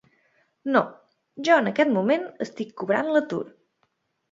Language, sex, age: Catalan, female, 19-29